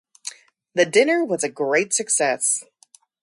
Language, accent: English, United States English